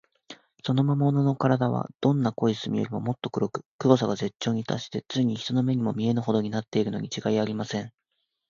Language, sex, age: Japanese, male, 19-29